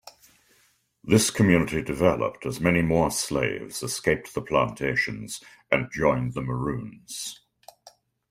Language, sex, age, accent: English, male, 60-69, Canadian English